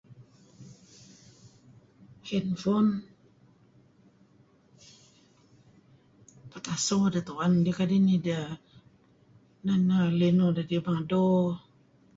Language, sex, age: Kelabit, female, 50-59